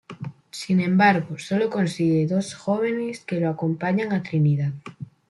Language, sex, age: Spanish, female, 19-29